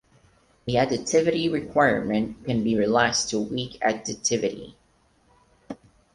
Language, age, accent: English, under 19, United States English